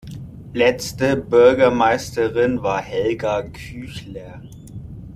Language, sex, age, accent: German, male, 30-39, Deutschland Deutsch